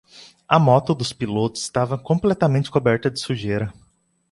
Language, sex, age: Portuguese, male, 19-29